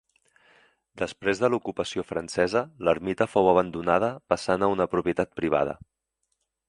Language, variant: Catalan, Central